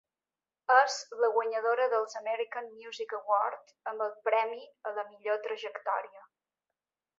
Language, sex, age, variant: Catalan, female, 40-49, Balear